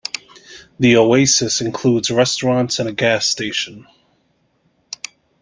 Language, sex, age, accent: English, male, 30-39, United States English